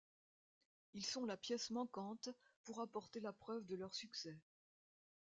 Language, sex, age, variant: French, female, 70-79, Français de métropole